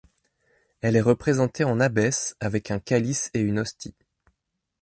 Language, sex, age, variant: French, male, 30-39, Français de métropole